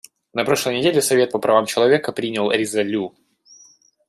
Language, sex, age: Russian, male, 19-29